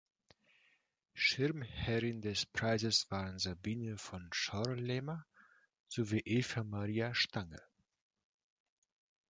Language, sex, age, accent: German, male, 30-39, Russisch Deutsch